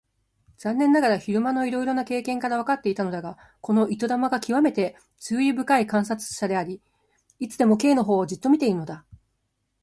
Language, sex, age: Japanese, female, under 19